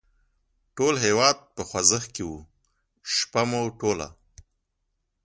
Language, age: Pashto, 40-49